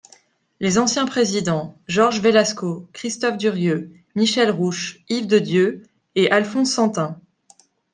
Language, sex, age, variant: French, female, 30-39, Français de métropole